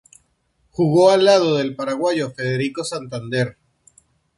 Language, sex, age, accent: Spanish, male, 40-49, Caribe: Cuba, Venezuela, Puerto Rico, República Dominicana, Panamá, Colombia caribeña, México caribeño, Costa del golfo de México